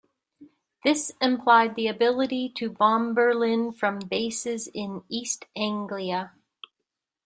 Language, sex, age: English, female, 50-59